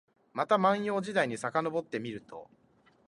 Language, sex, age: Japanese, male, 19-29